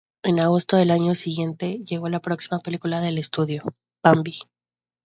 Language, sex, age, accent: Spanish, female, 19-29, México